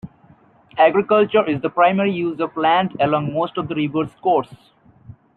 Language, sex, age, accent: English, male, 19-29, England English